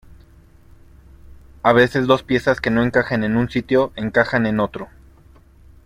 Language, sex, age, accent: Spanish, male, 19-29, México